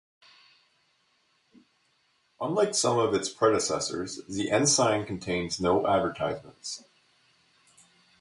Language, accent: English, Canadian English